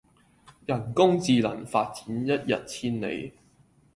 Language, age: Cantonese, 19-29